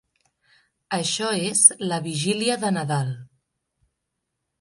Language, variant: Catalan, Central